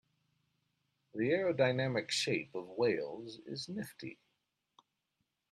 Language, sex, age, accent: English, male, 40-49, United States English